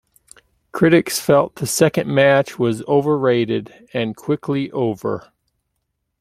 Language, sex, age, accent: English, male, 40-49, United States English